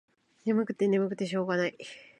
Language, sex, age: Japanese, female, 30-39